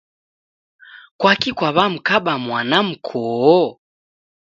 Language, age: Taita, 19-29